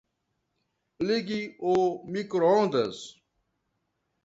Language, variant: Portuguese, Portuguese (Brasil)